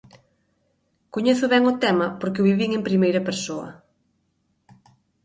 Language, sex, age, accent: Galician, female, 30-39, Normativo (estándar)